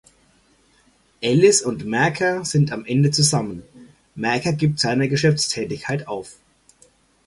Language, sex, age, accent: German, male, 40-49, Deutschland Deutsch